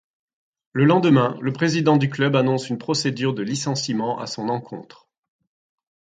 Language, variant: French, Français de métropole